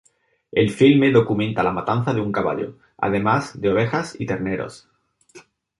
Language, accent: Spanish, España: Sur peninsular (Andalucia, Extremadura, Murcia)